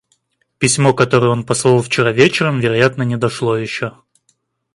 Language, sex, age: Russian, male, 30-39